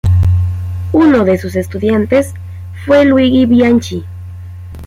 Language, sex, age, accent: Spanish, female, 30-39, América central